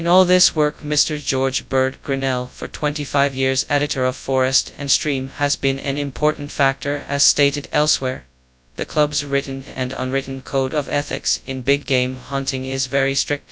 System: TTS, FastPitch